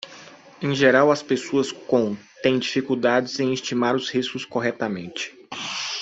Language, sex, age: Portuguese, male, 19-29